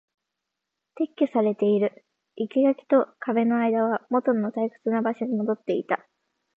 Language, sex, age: Japanese, female, under 19